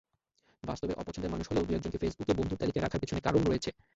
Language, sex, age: Bengali, male, 19-29